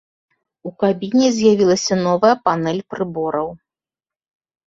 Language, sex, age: Belarusian, female, 50-59